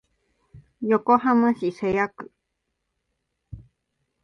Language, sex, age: Japanese, female, 19-29